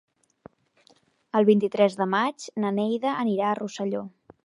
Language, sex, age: Catalan, female, 19-29